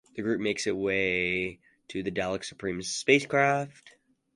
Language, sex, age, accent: English, male, under 19, United States English